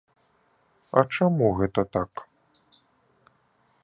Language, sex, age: Belarusian, male, 30-39